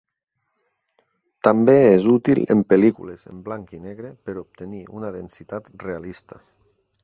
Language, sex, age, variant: Catalan, male, 40-49, Nord-Occidental